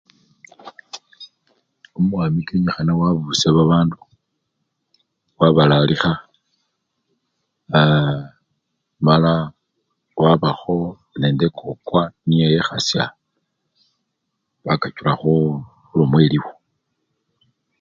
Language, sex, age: Luyia, male, 60-69